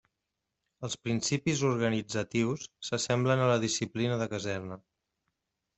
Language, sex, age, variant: Catalan, male, 30-39, Central